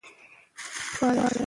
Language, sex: Pashto, female